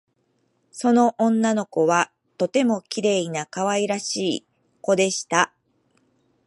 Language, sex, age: Japanese, female, 50-59